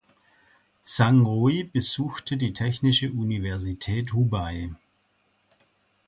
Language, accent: German, Deutschland Deutsch